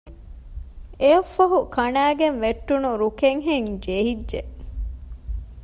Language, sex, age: Divehi, female, 30-39